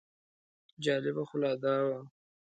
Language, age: Pashto, 19-29